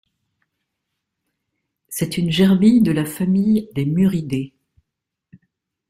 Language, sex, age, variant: French, female, 50-59, Français de métropole